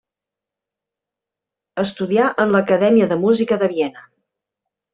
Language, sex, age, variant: Catalan, female, 40-49, Central